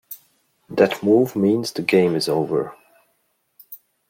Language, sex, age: English, male, 30-39